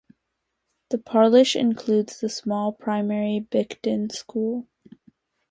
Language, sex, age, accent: English, female, under 19, United States English